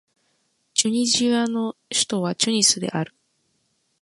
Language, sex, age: Japanese, female, 19-29